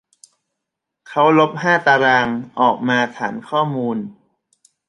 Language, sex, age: Thai, male, 30-39